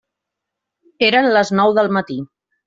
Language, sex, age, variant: Catalan, female, 40-49, Central